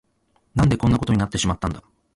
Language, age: Japanese, 40-49